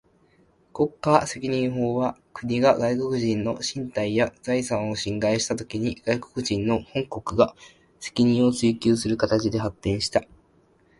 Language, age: Japanese, 19-29